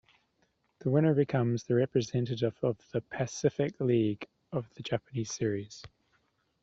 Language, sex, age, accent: English, male, 30-39, New Zealand English